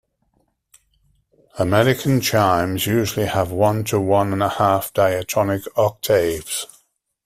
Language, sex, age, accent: English, male, 70-79, England English